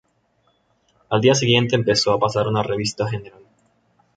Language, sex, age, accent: Spanish, male, 19-29, Caribe: Cuba, Venezuela, Puerto Rico, República Dominicana, Panamá, Colombia caribeña, México caribeño, Costa del golfo de México